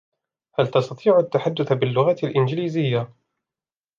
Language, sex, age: Arabic, male, 19-29